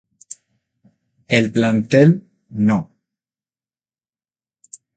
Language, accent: Spanish, Andino-Pacífico: Colombia, Perú, Ecuador, oeste de Bolivia y Venezuela andina